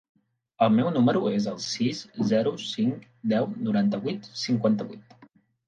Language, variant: Catalan, Central